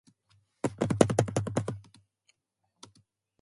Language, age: English, 19-29